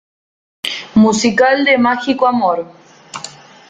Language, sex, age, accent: Spanish, female, 19-29, Rioplatense: Argentina, Uruguay, este de Bolivia, Paraguay